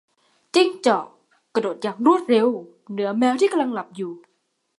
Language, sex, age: Thai, female, 19-29